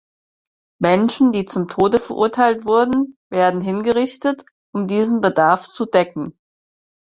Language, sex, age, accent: German, female, 19-29, Deutschland Deutsch